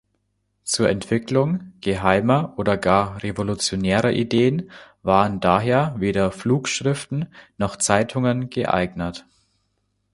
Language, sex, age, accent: German, male, under 19, Deutschland Deutsch